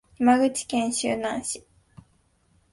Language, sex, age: Japanese, female, 19-29